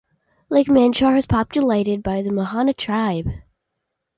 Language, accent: English, United States English